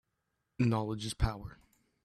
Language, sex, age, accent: English, male, under 19, United States English